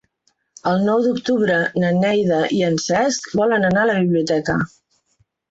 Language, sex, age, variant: Catalan, female, 60-69, Central